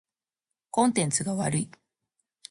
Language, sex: Japanese, female